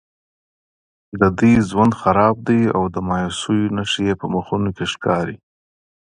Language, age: Pashto, 30-39